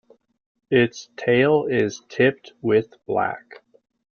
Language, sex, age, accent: English, male, 30-39, United States English